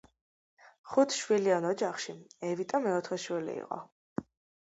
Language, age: Georgian, under 19